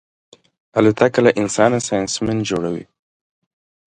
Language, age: Pashto, 19-29